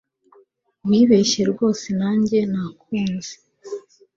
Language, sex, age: Kinyarwanda, female, 19-29